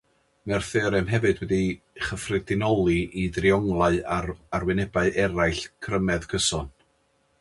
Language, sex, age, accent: Welsh, male, 40-49, Y Deyrnas Unedig Cymraeg